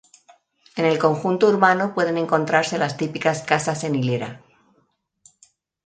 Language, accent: Spanish, España: Centro-Sur peninsular (Madrid, Toledo, Castilla-La Mancha)